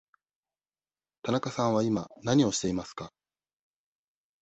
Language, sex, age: Japanese, male, 40-49